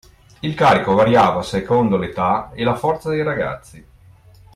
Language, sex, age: Italian, male, 50-59